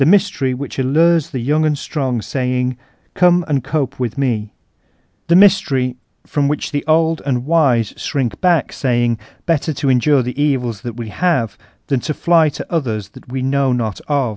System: none